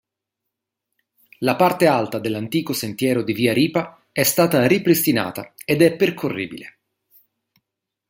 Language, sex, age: Italian, male, 30-39